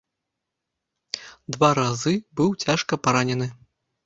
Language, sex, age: Belarusian, male, 30-39